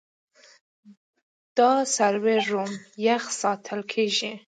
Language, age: Pashto, 19-29